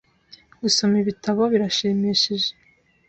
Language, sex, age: Kinyarwanda, female, 19-29